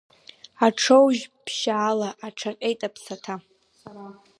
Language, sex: Abkhazian, female